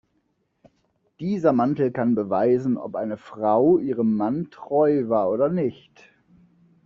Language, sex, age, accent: German, male, 30-39, Deutschland Deutsch